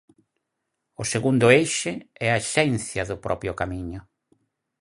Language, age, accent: Galician, 60-69, Normativo (estándar)